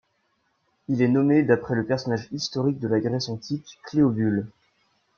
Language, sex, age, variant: French, male, 19-29, Français de métropole